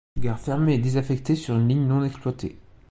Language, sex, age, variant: French, male, 19-29, Français de métropole